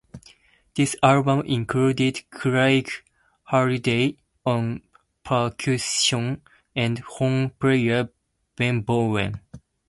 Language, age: English, 19-29